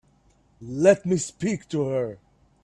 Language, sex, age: English, male, 19-29